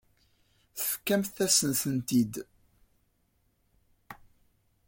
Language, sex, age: Kabyle, male, 19-29